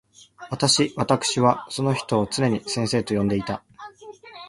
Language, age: Japanese, 19-29